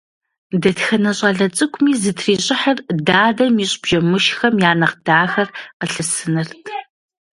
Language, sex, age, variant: Kabardian, female, 40-49, Адыгэбзэ (Къэбэрдей, Кирил, Урысей)